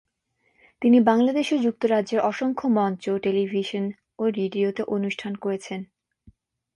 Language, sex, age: Bengali, female, 19-29